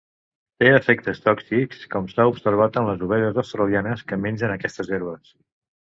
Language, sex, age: Catalan, male, 60-69